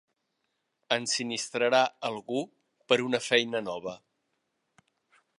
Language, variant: Catalan, Nord-Occidental